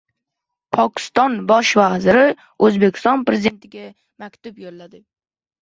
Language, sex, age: Uzbek, male, under 19